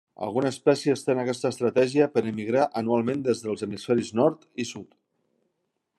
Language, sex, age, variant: Catalan, male, 40-49, Central